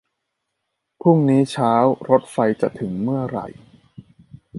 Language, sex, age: Thai, male, 30-39